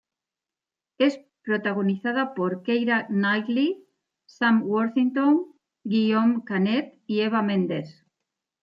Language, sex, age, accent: Spanish, female, 50-59, España: Centro-Sur peninsular (Madrid, Toledo, Castilla-La Mancha)